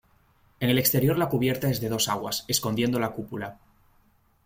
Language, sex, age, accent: Spanish, male, 19-29, España: Norte peninsular (Asturias, Castilla y León, Cantabria, País Vasco, Navarra, Aragón, La Rioja, Guadalajara, Cuenca)